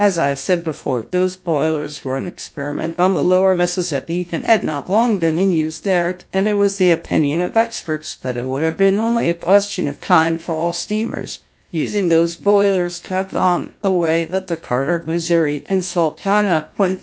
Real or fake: fake